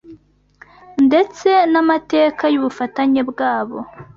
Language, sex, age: Kinyarwanda, female, 19-29